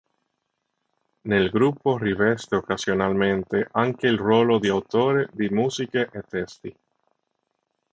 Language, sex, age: Italian, male, 30-39